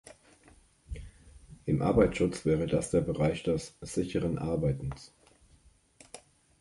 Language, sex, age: German, male, 30-39